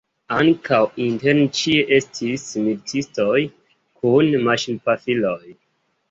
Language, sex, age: Esperanto, male, 19-29